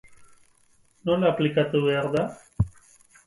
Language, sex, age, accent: Basque, male, 30-39, Mendebalekoa (Araba, Bizkaia, Gipuzkoako mendebaleko herri batzuk)